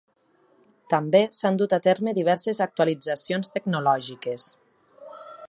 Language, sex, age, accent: Catalan, female, 30-39, Lleidatà